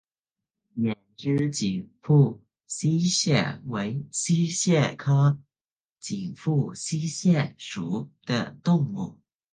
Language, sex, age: Chinese, male, under 19